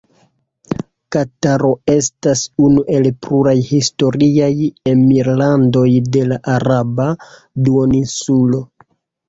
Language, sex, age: Esperanto, male, 30-39